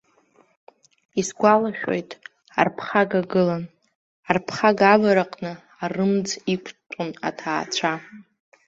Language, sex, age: Abkhazian, female, under 19